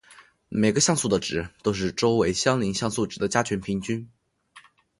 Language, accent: Chinese, 出生地：浙江省